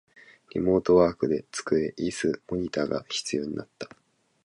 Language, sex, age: Japanese, male, 19-29